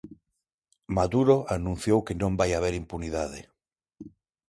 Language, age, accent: Galician, 30-39, Normativo (estándar); Neofalante